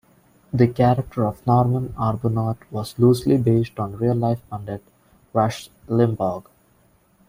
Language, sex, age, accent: English, male, 19-29, India and South Asia (India, Pakistan, Sri Lanka)